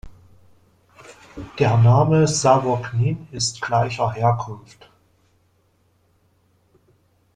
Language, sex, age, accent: German, male, 40-49, Deutschland Deutsch